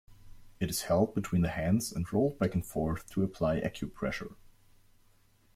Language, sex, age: English, male, 19-29